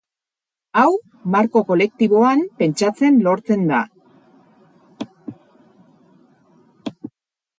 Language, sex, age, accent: Basque, female, 50-59, Erdialdekoa edo Nafarra (Gipuzkoa, Nafarroa)